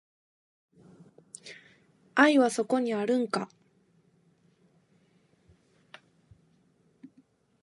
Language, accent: Japanese, 関西弁